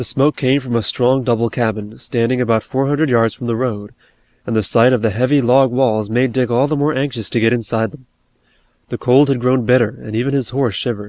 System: none